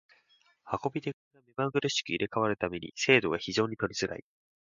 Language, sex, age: Japanese, male, 19-29